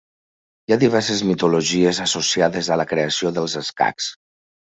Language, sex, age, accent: Catalan, male, 50-59, valencià